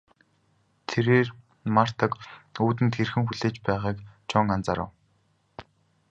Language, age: Mongolian, 19-29